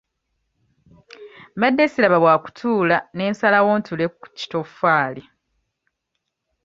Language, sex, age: Ganda, female, 30-39